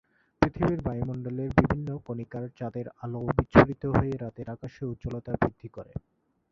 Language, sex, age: Bengali, male, 19-29